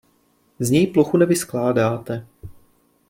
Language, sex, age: Czech, male, 30-39